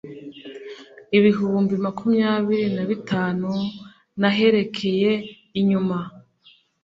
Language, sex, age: Kinyarwanda, female, 19-29